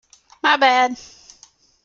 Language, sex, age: English, female, 40-49